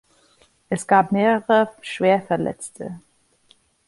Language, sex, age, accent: German, female, 30-39, Amerikanisches Deutsch